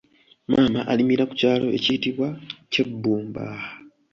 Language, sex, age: Ganda, male, 19-29